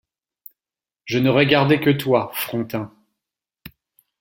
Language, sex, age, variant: French, male, 40-49, Français de métropole